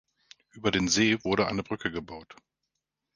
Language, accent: German, Deutschland Deutsch